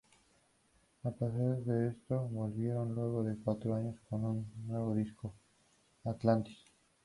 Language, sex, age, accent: Spanish, male, 19-29, México